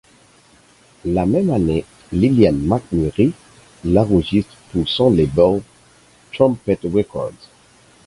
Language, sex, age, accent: French, male, 40-49, Français d’Haïti